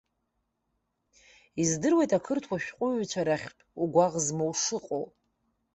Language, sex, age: Abkhazian, female, 30-39